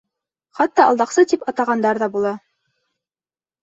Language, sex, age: Bashkir, female, 19-29